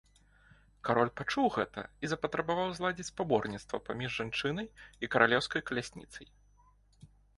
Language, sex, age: Belarusian, male, 19-29